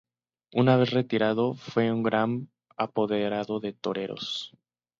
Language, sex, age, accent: Spanish, female, 19-29, México